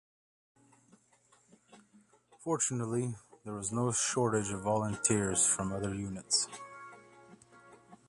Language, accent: English, United States English